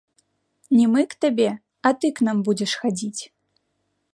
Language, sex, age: Belarusian, female, 19-29